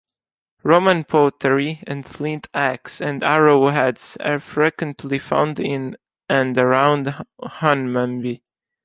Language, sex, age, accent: English, male, 19-29, United States English